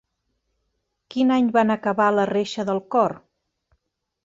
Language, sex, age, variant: Catalan, female, 40-49, Central